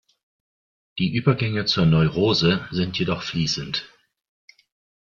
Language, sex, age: German, male, 60-69